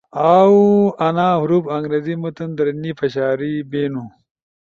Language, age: Ushojo, 19-29